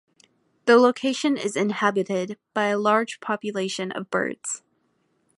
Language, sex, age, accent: English, female, under 19, United States English